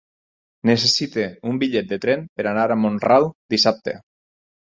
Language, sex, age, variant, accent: Catalan, male, 40-49, Valencià septentrional, valencià